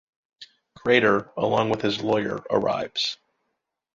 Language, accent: English, United States English